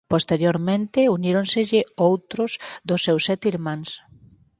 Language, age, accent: Galician, 40-49, Oriental (común en zona oriental)